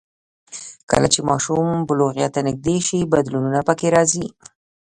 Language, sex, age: Pashto, female, 50-59